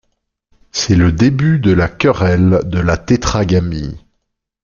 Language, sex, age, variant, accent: French, male, 30-39, Français d'Europe, Français de Suisse